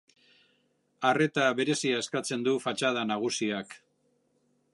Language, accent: Basque, Mendebalekoa (Araba, Bizkaia, Gipuzkoako mendebaleko herri batzuk)